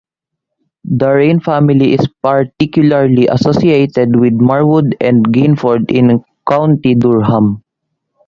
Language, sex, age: English, male, under 19